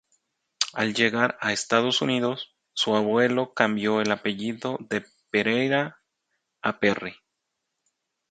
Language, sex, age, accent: Spanish, male, 40-49, México